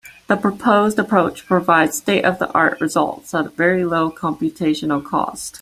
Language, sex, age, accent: English, female, 19-29, Canadian English